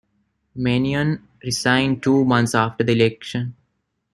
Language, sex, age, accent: English, male, 19-29, India and South Asia (India, Pakistan, Sri Lanka)